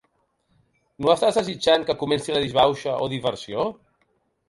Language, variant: Catalan, Central